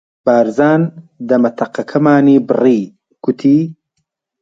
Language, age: Central Kurdish, 40-49